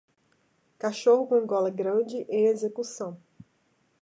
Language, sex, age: Portuguese, female, 40-49